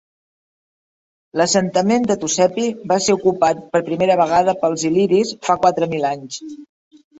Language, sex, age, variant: Catalan, female, 50-59, Central